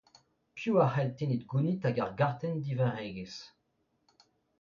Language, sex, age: Breton, male, 30-39